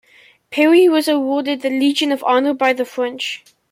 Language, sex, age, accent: English, male, under 19, England English